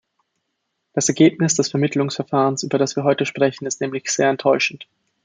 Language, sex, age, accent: German, male, 19-29, Österreichisches Deutsch